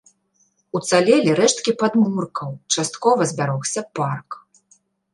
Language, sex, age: Belarusian, female, 30-39